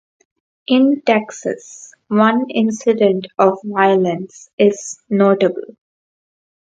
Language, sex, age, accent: English, female, under 19, India and South Asia (India, Pakistan, Sri Lanka)